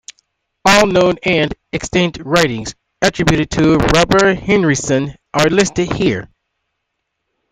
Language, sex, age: English, male, 19-29